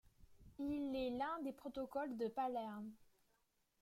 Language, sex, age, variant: French, female, under 19, Français de métropole